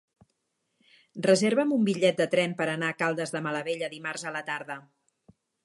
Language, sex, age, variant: Catalan, female, 40-49, Central